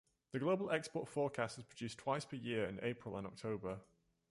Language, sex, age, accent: English, male, 19-29, England English